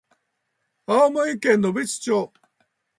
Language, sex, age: Japanese, male, 60-69